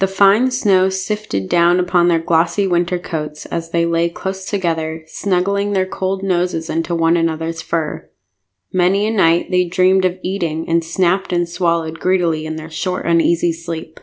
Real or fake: real